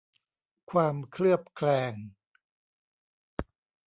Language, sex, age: Thai, male, 50-59